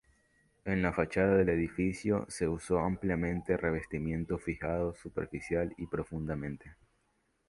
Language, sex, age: Spanish, male, under 19